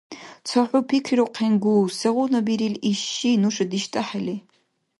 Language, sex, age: Dargwa, female, 19-29